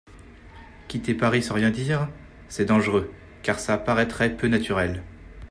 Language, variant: French, Français de métropole